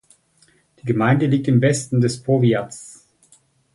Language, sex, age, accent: German, male, 30-39, Deutschland Deutsch